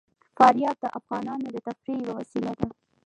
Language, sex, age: Pashto, female, 19-29